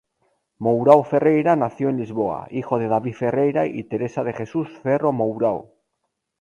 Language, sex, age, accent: Spanish, male, 30-39, España: Norte peninsular (Asturias, Castilla y León, Cantabria, País Vasco, Navarra, Aragón, La Rioja, Guadalajara, Cuenca)